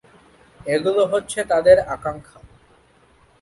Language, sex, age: Bengali, male, 19-29